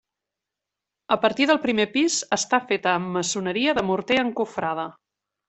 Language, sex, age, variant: Catalan, female, 40-49, Central